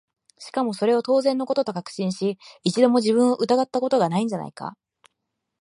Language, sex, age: Japanese, female, 19-29